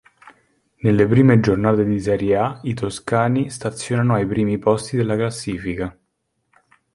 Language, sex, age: Italian, male, 19-29